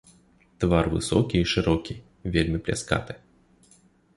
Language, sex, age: Belarusian, male, 19-29